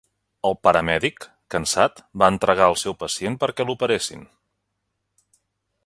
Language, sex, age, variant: Catalan, male, 50-59, Central